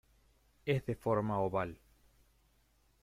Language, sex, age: Spanish, male, 50-59